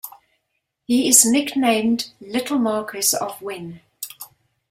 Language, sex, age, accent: English, female, 60-69, Southern African (South Africa, Zimbabwe, Namibia)